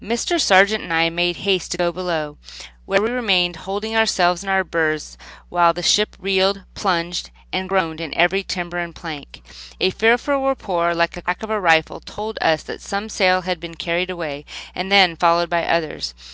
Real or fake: real